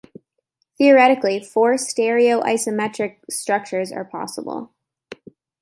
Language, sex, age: English, female, 19-29